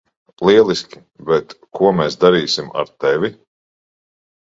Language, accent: Latvian, Rigas